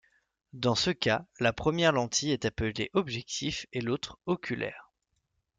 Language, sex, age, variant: French, male, 19-29, Français de métropole